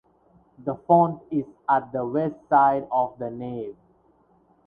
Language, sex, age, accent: English, male, 19-29, India and South Asia (India, Pakistan, Sri Lanka)